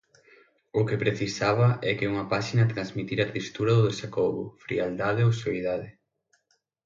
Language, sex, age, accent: Galician, male, 19-29, Central (gheada); Oriental (común en zona oriental); Normativo (estándar)